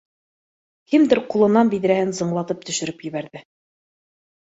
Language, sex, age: Bashkir, female, 30-39